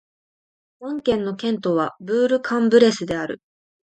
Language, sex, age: Japanese, female, under 19